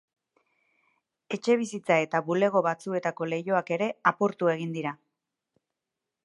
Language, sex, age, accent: Basque, female, 30-39, Erdialdekoa edo Nafarra (Gipuzkoa, Nafarroa)